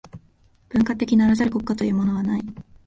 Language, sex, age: Japanese, female, 19-29